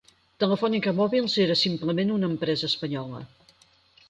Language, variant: Catalan, Central